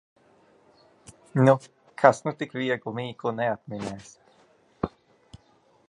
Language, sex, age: Latvian, male, 19-29